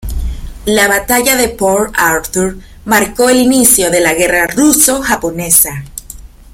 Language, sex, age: Spanish, female, 19-29